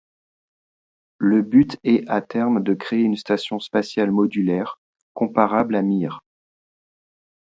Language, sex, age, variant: French, male, 40-49, Français de métropole